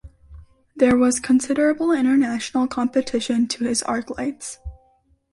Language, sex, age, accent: English, female, under 19, United States English